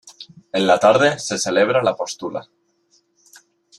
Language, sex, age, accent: Spanish, male, 19-29, España: Islas Canarias